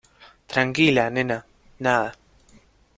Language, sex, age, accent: Spanish, male, 19-29, Rioplatense: Argentina, Uruguay, este de Bolivia, Paraguay